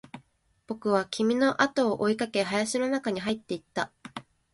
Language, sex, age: Japanese, female, 19-29